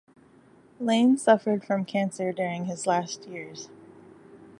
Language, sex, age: English, female, 40-49